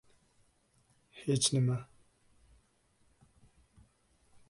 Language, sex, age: Uzbek, male, 19-29